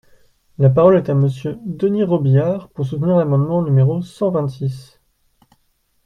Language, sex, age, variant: French, male, 19-29, Français de métropole